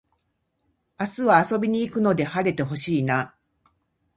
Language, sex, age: Japanese, female, 50-59